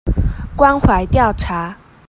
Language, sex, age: Chinese, female, 19-29